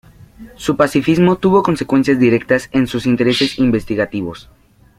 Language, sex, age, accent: Spanish, male, 19-29, España: Norte peninsular (Asturias, Castilla y León, Cantabria, País Vasco, Navarra, Aragón, La Rioja, Guadalajara, Cuenca)